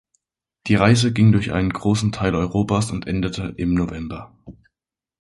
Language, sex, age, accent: German, male, 19-29, Deutschland Deutsch